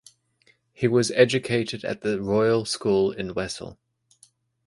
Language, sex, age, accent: English, male, 19-29, Australian English